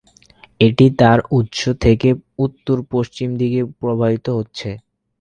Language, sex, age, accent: Bengali, male, 19-29, Bengali; Bangla